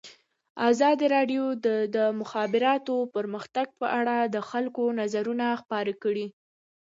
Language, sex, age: Pashto, female, 30-39